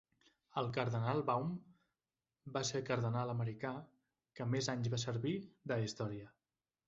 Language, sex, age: Catalan, male, 30-39